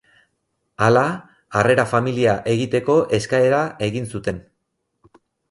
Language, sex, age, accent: Basque, male, 40-49, Erdialdekoa edo Nafarra (Gipuzkoa, Nafarroa)